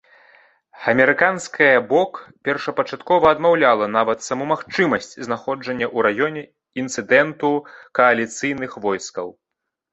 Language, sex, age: Belarusian, male, 19-29